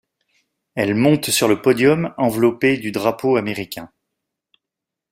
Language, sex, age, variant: French, male, 40-49, Français de métropole